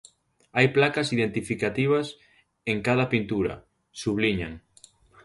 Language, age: Galician, 19-29